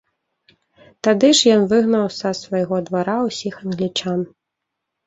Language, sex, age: Belarusian, female, 19-29